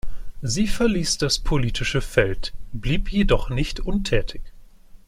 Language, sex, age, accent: German, male, 19-29, Deutschland Deutsch